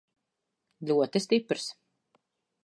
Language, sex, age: Latvian, female, 30-39